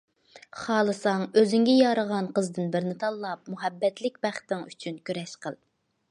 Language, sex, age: Uyghur, female, 19-29